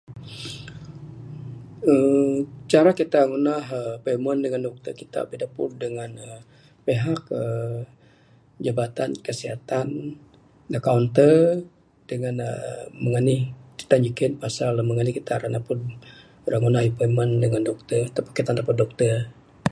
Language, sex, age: Bukar-Sadung Bidayuh, male, 60-69